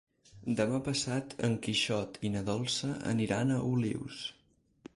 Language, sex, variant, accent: Catalan, male, Central, central